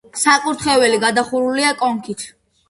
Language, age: Georgian, under 19